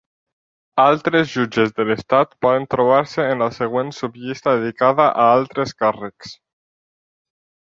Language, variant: Catalan, Nord-Occidental